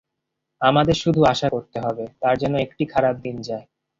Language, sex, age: Bengali, male, 19-29